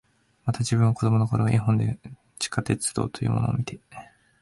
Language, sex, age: Japanese, male, 19-29